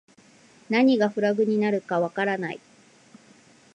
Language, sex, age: Japanese, female, 40-49